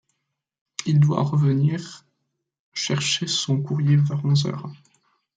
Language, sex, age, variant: French, male, under 19, Français de métropole